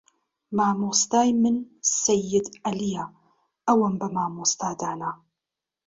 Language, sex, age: Central Kurdish, female, 30-39